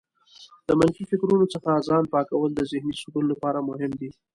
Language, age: Pashto, 19-29